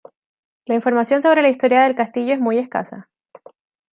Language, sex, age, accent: Spanish, female, 19-29, Chileno: Chile, Cuyo